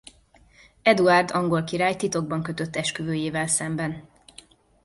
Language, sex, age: Hungarian, female, 40-49